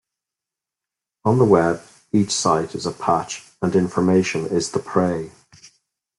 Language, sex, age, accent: English, male, 40-49, Irish English